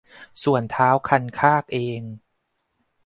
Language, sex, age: Thai, male, 30-39